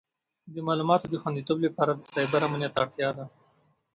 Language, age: Pashto, 19-29